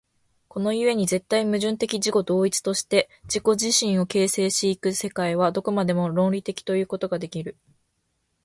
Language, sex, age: Japanese, female, 19-29